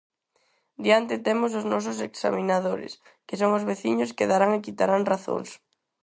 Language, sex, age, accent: Galician, female, under 19, Neofalante